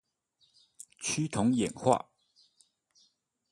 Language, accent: Chinese, 出生地：宜蘭縣